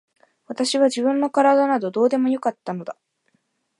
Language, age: Japanese, 19-29